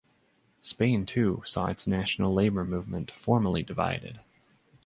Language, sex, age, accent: English, male, 30-39, United States English